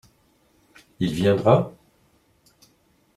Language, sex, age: French, male, 60-69